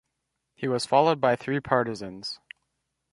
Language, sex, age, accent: English, male, under 19, United States English